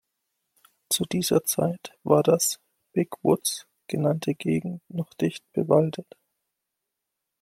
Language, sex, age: German, male, 19-29